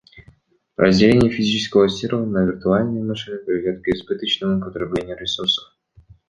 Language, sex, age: Russian, male, 19-29